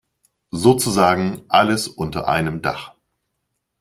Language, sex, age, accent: German, male, 40-49, Deutschland Deutsch